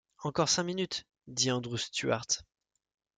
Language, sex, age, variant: French, male, 19-29, Français de métropole